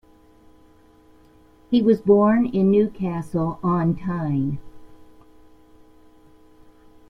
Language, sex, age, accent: English, female, 70-79, United States English